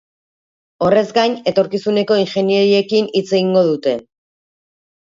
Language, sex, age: Basque, female, 40-49